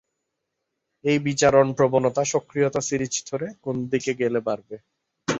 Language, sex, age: Bengali, male, 30-39